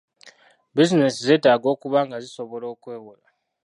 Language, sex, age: Ganda, male, 19-29